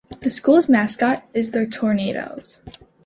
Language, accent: English, United States English